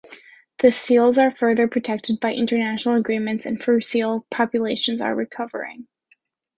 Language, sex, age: English, female, 19-29